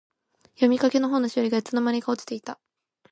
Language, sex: Japanese, female